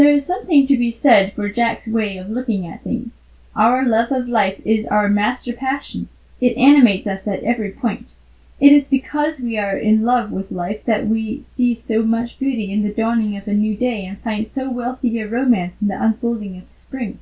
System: none